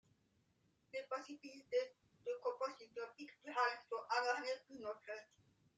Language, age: French, 30-39